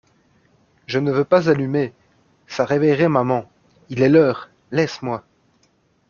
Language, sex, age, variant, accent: French, male, 30-39, Français d'Europe, Français de Belgique